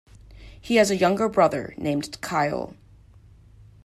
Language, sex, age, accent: English, female, 30-39, United States English